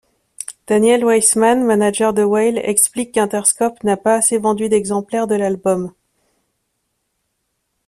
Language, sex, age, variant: French, female, 30-39, Français de métropole